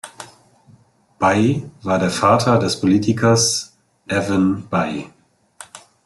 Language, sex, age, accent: German, male, 40-49, Deutschland Deutsch